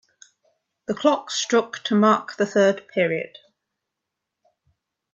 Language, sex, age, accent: English, female, 19-29, Welsh English